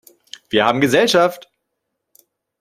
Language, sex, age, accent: German, male, 30-39, Deutschland Deutsch